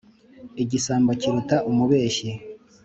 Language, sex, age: Kinyarwanda, male, 19-29